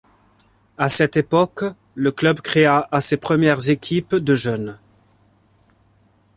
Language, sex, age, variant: French, male, 40-49, Français de métropole